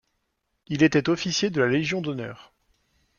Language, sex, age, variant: French, male, 30-39, Français de métropole